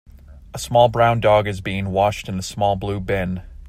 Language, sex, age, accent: English, male, 30-39, United States English